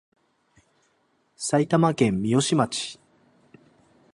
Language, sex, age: Japanese, male, 40-49